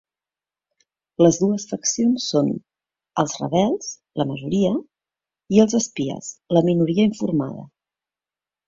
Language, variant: Catalan, Central